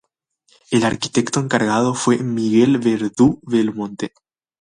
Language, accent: Spanish, España: Centro-Sur peninsular (Madrid, Toledo, Castilla-La Mancha)